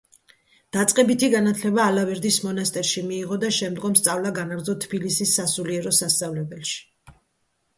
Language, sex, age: Georgian, female, 50-59